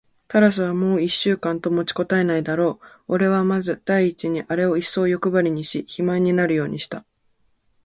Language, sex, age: Japanese, female, under 19